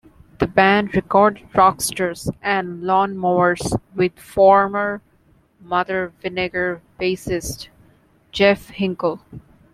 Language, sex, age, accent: English, female, 19-29, India and South Asia (India, Pakistan, Sri Lanka)